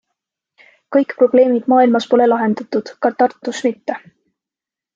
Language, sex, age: Estonian, female, 19-29